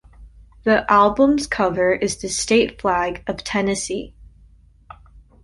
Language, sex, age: English, female, 19-29